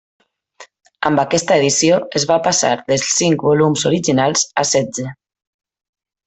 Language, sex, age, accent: Catalan, female, 30-39, valencià